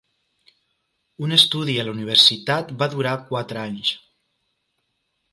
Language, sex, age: Catalan, male, 30-39